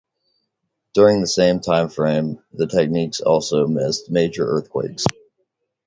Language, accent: English, United States English